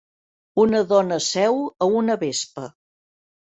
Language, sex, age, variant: Catalan, female, 60-69, Central